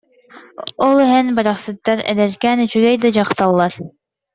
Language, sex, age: Yakut, female, under 19